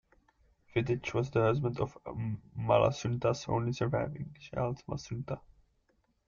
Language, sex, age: English, male, under 19